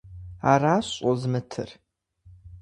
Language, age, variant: Kabardian, 19-29, Адыгэбзэ (Къэбэрдей, Кирил, Урысей)